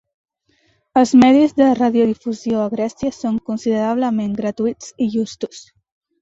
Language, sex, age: Catalan, female, under 19